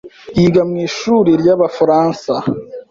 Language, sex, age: Kinyarwanda, female, 19-29